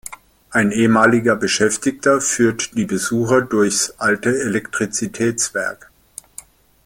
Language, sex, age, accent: German, male, 50-59, Deutschland Deutsch